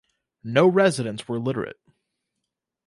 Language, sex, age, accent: English, male, 19-29, United States English